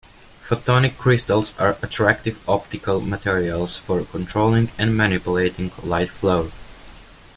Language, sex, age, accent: English, male, 19-29, United States English